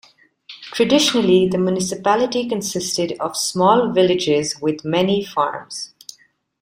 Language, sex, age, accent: English, female, 30-39, India and South Asia (India, Pakistan, Sri Lanka)